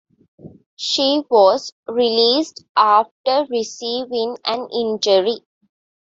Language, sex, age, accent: English, female, 19-29, India and South Asia (India, Pakistan, Sri Lanka)